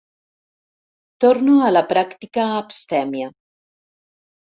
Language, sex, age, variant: Catalan, female, 60-69, Septentrional